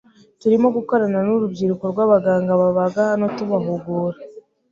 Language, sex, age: Kinyarwanda, female, 19-29